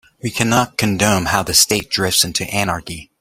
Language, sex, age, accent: English, male, 30-39, United States English